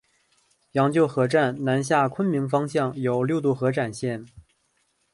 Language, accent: Chinese, 出生地：辽宁省